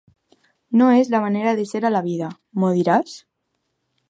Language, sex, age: Catalan, female, under 19